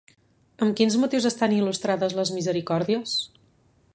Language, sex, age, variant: Catalan, female, 19-29, Central